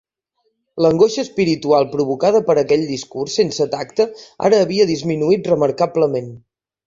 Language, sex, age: Catalan, male, 30-39